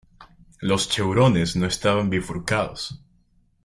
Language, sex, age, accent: Spanish, male, 19-29, Andino-Pacífico: Colombia, Perú, Ecuador, oeste de Bolivia y Venezuela andina